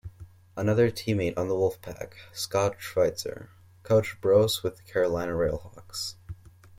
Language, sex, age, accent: English, male, 19-29, United States English